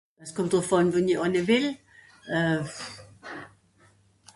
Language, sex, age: Swiss German, female, 70-79